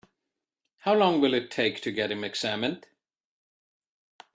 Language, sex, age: English, male, 30-39